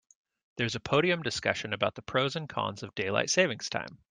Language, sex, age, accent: English, male, 40-49, United States English